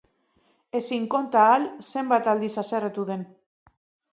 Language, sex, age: Basque, female, 40-49